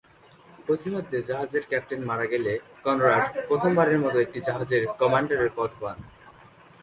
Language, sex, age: Bengali, male, under 19